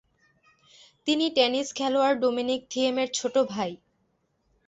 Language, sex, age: Bengali, female, 19-29